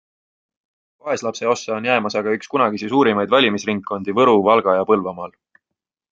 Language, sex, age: Estonian, male, 19-29